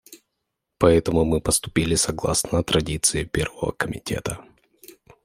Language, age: Russian, 19-29